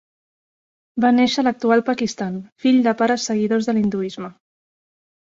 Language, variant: Catalan, Central